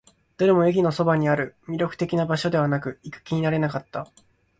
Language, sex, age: Japanese, male, 19-29